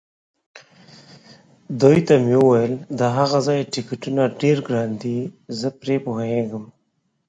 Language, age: Pashto, 30-39